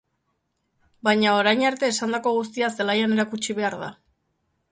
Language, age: Basque, 19-29